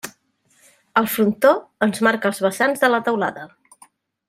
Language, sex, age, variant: Catalan, female, 40-49, Central